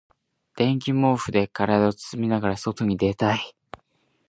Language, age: Japanese, 19-29